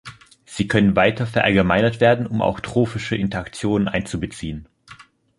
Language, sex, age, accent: German, male, 19-29, Deutschland Deutsch